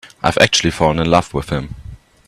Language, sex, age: English, male, 19-29